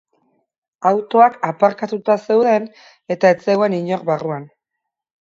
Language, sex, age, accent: Basque, female, 30-39, Erdialdekoa edo Nafarra (Gipuzkoa, Nafarroa)